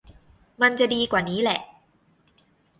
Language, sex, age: Thai, female, 19-29